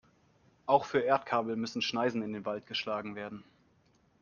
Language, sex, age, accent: German, male, 19-29, Deutschland Deutsch